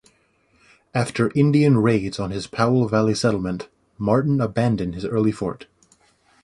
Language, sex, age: English, male, 19-29